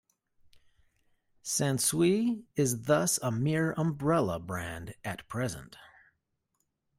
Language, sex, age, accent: English, male, 40-49, United States English